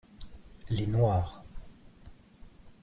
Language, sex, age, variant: French, male, 19-29, Français de métropole